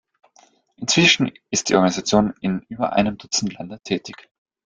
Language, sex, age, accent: German, male, 19-29, Österreichisches Deutsch